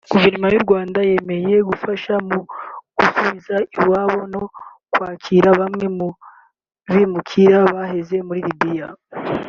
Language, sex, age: Kinyarwanda, male, 19-29